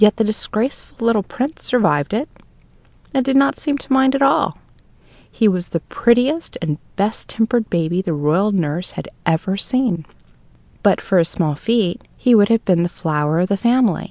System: none